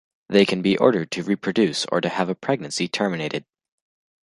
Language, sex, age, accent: English, female, under 19, United States English